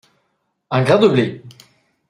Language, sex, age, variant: French, male, 30-39, Français de métropole